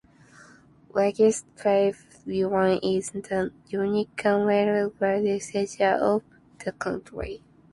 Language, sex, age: English, female, under 19